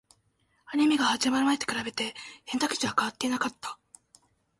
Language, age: Japanese, 19-29